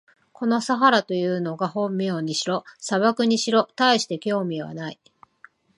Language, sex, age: Japanese, female, 40-49